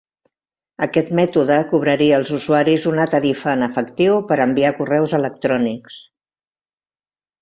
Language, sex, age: Catalan, female, 60-69